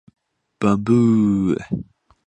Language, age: Japanese, 19-29